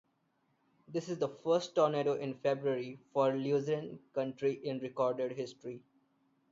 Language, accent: English, India and South Asia (India, Pakistan, Sri Lanka)